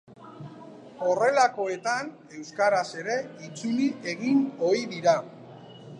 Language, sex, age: Basque, male, 40-49